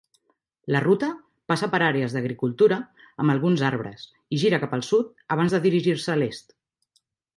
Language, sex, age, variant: Catalan, female, 40-49, Central